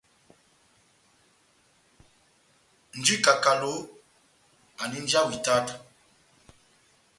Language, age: Batanga, 50-59